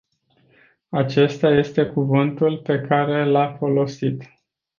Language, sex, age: Romanian, male, 40-49